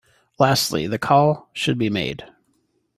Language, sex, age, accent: English, male, 50-59, United States English